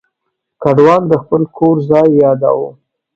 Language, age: Pashto, 40-49